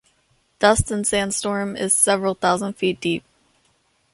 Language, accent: English, United States English